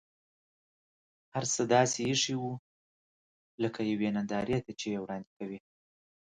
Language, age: Pashto, 30-39